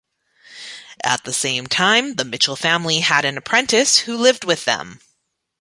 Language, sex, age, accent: English, female, 30-39, Canadian English